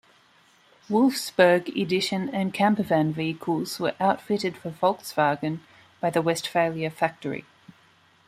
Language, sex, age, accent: English, female, 30-39, Australian English